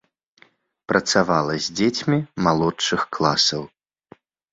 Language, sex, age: Belarusian, male, 19-29